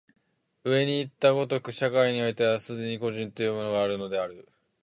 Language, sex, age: Japanese, male, 19-29